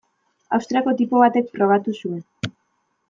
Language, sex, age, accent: Basque, female, 19-29, Mendebalekoa (Araba, Bizkaia, Gipuzkoako mendebaleko herri batzuk)